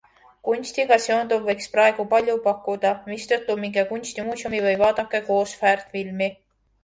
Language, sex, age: Estonian, female, 19-29